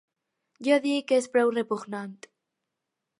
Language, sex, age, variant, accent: Catalan, female, under 19, Alacantí, aprenent (recent, des del castellà)